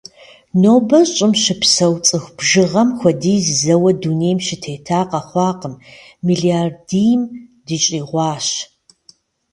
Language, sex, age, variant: Kabardian, female, 50-59, Адыгэбзэ (Къэбэрдей, Кирил, псоми зэдай)